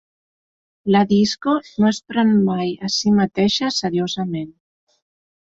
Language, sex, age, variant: Catalan, male, under 19, Central